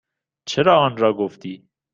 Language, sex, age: Persian, male, 19-29